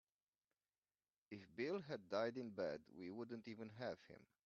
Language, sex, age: English, male, 50-59